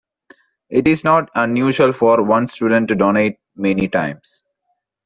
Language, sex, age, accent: English, male, 19-29, India and South Asia (India, Pakistan, Sri Lanka)